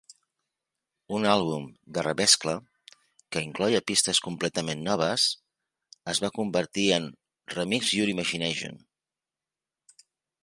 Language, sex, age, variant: Catalan, male, 50-59, Central